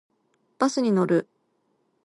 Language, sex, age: Japanese, female, 40-49